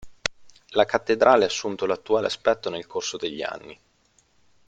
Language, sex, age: Italian, male, 30-39